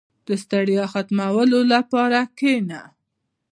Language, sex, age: Pashto, female, 19-29